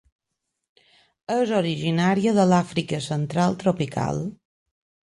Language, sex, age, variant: Catalan, female, 50-59, Balear